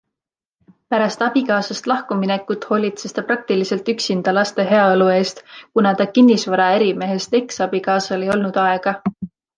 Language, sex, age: Estonian, female, 19-29